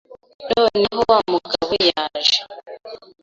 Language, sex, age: Kinyarwanda, female, 19-29